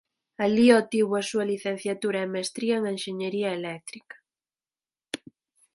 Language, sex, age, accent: Galician, female, 19-29, Central (sen gheada)